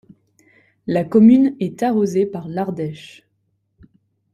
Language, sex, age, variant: French, female, 19-29, Français de métropole